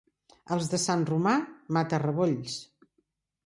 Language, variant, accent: Catalan, Central, central